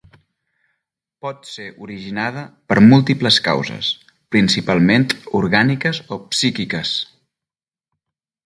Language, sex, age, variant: Catalan, male, 30-39, Central